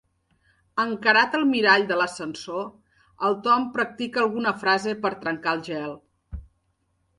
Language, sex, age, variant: Catalan, female, 40-49, Septentrional